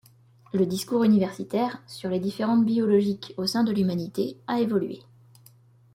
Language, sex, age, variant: French, female, 19-29, Français de métropole